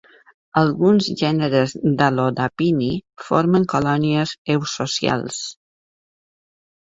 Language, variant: Catalan, Balear